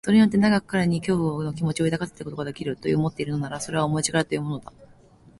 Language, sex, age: Japanese, female, 30-39